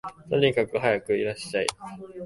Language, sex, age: Japanese, male, 19-29